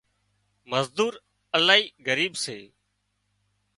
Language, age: Wadiyara Koli, 30-39